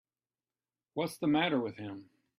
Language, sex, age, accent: English, male, 50-59, United States English